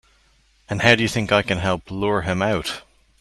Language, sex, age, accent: English, male, 30-39, Irish English